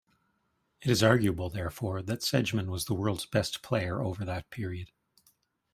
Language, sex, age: English, male, 40-49